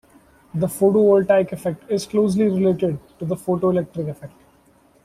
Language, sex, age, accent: English, male, 19-29, India and South Asia (India, Pakistan, Sri Lanka)